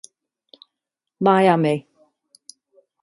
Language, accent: English, England English